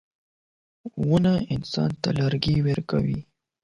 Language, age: Pashto, 19-29